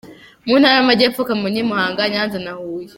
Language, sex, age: Kinyarwanda, female, under 19